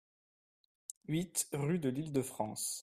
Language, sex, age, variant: French, male, 19-29, Français de métropole